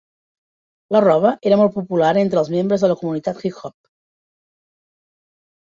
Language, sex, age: Catalan, female, 50-59